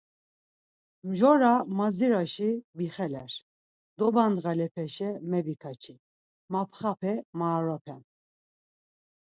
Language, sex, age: Laz, female, 40-49